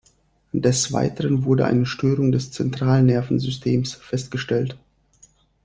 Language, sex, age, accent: German, male, 30-39, Russisch Deutsch